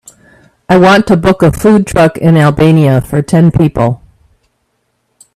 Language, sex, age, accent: English, female, 50-59, United States English